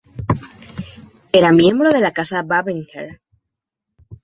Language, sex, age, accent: Spanish, female, 19-29, Andino-Pacífico: Colombia, Perú, Ecuador, oeste de Bolivia y Venezuela andina